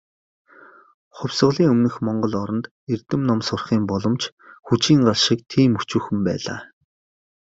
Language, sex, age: Mongolian, male, 30-39